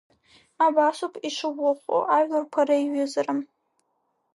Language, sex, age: Abkhazian, female, under 19